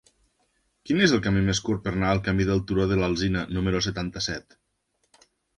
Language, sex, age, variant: Catalan, male, 30-39, Nord-Occidental